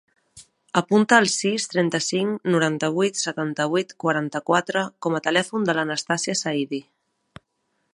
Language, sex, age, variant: Catalan, female, 30-39, Central